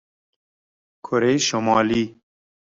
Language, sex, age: Persian, male, 30-39